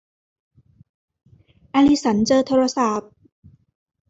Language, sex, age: Thai, female, 19-29